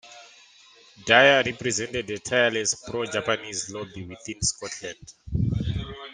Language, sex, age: English, male, 19-29